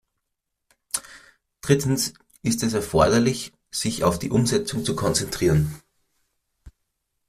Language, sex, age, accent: German, male, 30-39, Österreichisches Deutsch